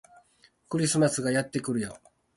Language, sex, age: Japanese, male, 50-59